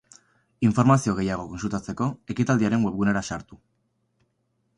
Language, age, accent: Basque, 19-29, Batua